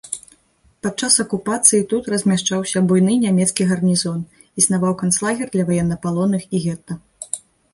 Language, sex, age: Belarusian, female, 19-29